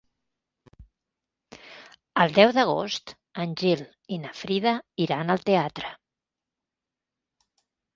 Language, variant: Catalan, Central